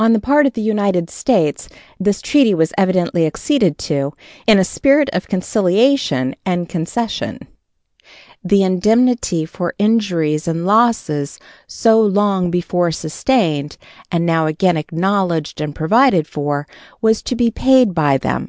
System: none